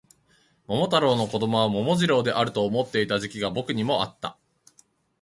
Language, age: Japanese, 30-39